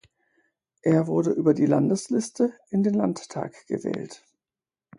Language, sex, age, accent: German, female, 50-59, Deutschland Deutsch